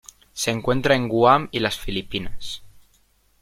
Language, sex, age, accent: Spanish, male, 19-29, España: Norte peninsular (Asturias, Castilla y León, Cantabria, País Vasco, Navarra, Aragón, La Rioja, Guadalajara, Cuenca)